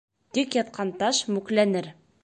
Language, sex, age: Bashkir, female, 19-29